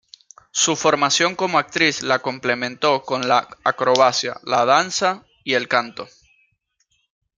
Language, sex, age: Spanish, male, 19-29